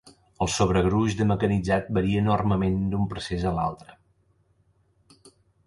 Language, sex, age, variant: Catalan, male, 30-39, Central